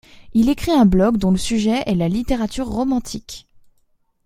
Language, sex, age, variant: French, female, 19-29, Français de métropole